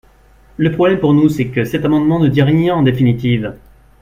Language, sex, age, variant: French, male, 30-39, Français de métropole